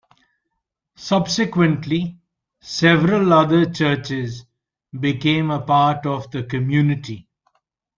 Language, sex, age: English, male, 50-59